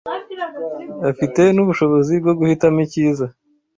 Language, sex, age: Kinyarwanda, male, 19-29